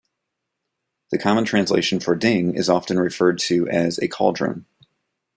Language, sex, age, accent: English, male, 30-39, United States English